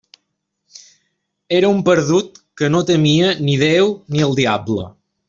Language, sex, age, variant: Catalan, male, 30-39, Balear